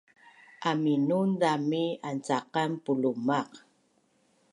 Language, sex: Bunun, female